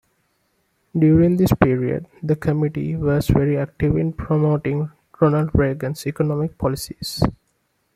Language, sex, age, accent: English, male, 19-29, India and South Asia (India, Pakistan, Sri Lanka)